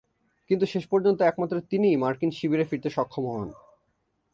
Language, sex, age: Bengali, male, 19-29